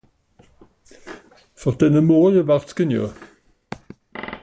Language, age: Swiss German, 60-69